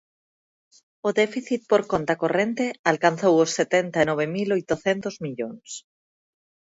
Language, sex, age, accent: Galician, female, 30-39, Atlántico (seseo e gheada)